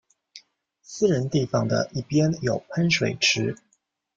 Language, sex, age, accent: Chinese, male, 40-49, 出生地：上海市